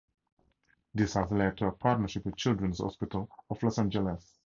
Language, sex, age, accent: English, male, 30-39, Southern African (South Africa, Zimbabwe, Namibia)